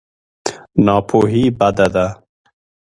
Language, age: Pashto, 30-39